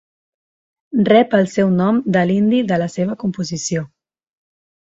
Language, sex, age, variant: Catalan, female, 30-39, Central